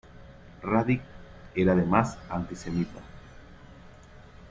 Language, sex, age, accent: Spanish, male, 30-39, Caribe: Cuba, Venezuela, Puerto Rico, República Dominicana, Panamá, Colombia caribeña, México caribeño, Costa del golfo de México